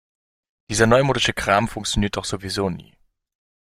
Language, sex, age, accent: German, male, 19-29, Deutschland Deutsch